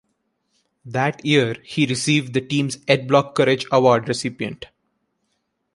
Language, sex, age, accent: English, male, under 19, India and South Asia (India, Pakistan, Sri Lanka)